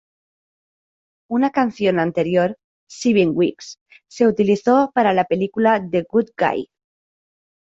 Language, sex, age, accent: Spanish, female, 30-39, España: Centro-Sur peninsular (Madrid, Toledo, Castilla-La Mancha)